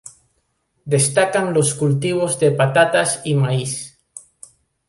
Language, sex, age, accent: Spanish, male, 40-49, Andino-Pacífico: Colombia, Perú, Ecuador, oeste de Bolivia y Venezuela andina